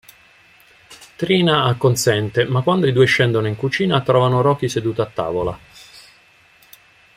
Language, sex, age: Italian, male, 50-59